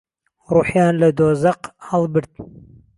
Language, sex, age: Central Kurdish, male, 19-29